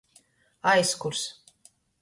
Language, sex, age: Latgalian, female, 40-49